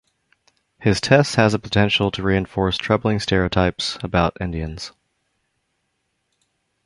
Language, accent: English, United States English